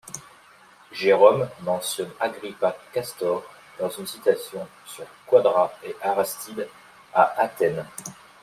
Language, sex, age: French, male, 30-39